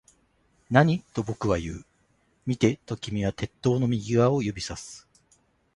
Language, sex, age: Japanese, male, 40-49